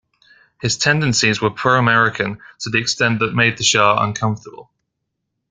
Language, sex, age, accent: English, male, 19-29, England English